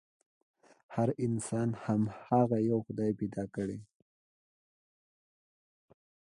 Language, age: Pashto, 19-29